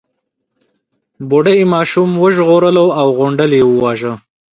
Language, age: Pashto, 19-29